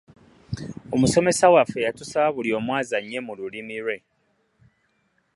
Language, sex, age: Ganda, male, 30-39